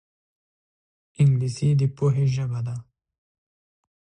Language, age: Pashto, 19-29